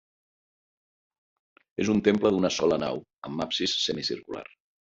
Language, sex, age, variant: Catalan, male, 50-59, Central